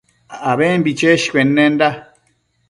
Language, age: Matsés, 40-49